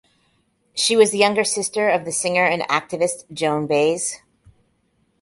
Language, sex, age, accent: English, female, 40-49, United States English